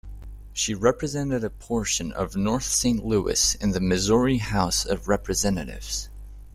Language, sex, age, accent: English, male, 19-29, United States English